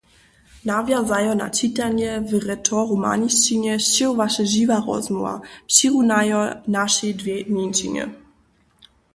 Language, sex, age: Upper Sorbian, female, under 19